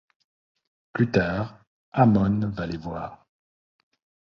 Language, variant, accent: French, Français d'Europe, Français de Suisse